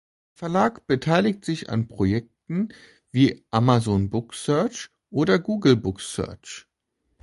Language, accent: German, Deutschland Deutsch